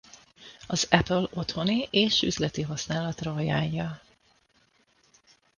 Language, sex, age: Hungarian, female, 30-39